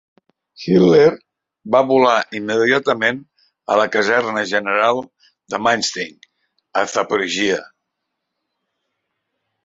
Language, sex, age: Catalan, male, 60-69